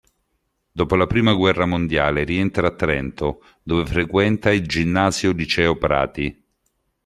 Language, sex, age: Italian, male, 50-59